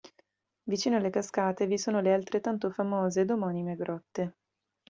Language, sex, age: Italian, female, 19-29